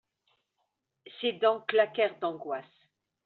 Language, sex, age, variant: French, female, 60-69, Français de métropole